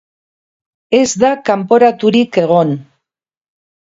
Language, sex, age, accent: Basque, female, 60-69, Mendebalekoa (Araba, Bizkaia, Gipuzkoako mendebaleko herri batzuk)